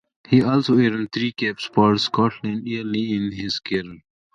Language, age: English, 30-39